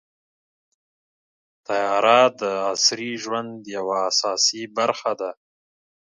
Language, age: Pashto, 30-39